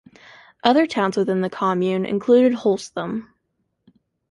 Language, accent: English, United States English